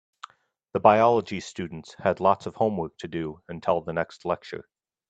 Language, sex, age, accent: English, male, 30-39, United States English